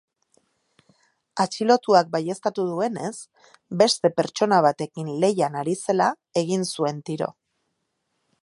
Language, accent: Basque, Erdialdekoa edo Nafarra (Gipuzkoa, Nafarroa)